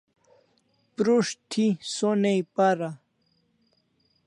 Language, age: Kalasha, 19-29